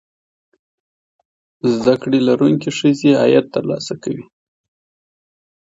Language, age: Pashto, 30-39